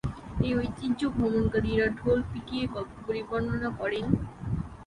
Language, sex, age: Bengali, female, 19-29